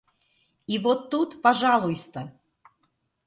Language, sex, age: Russian, female, 40-49